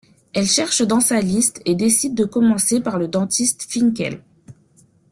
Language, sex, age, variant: French, female, 30-39, Français de métropole